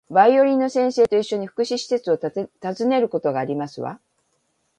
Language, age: Japanese, 50-59